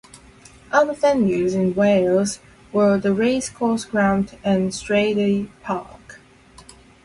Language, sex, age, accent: English, female, 19-29, Hong Kong English